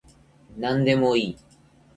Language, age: Japanese, 30-39